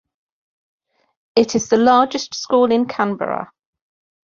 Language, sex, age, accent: English, female, 50-59, England English